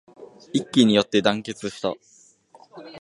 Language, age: Japanese, under 19